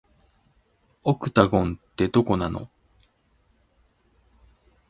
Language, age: Japanese, 50-59